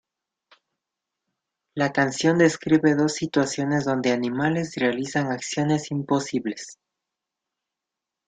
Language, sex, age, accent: Spanish, male, 19-29, Andino-Pacífico: Colombia, Perú, Ecuador, oeste de Bolivia y Venezuela andina